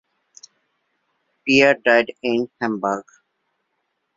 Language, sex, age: English, male, 19-29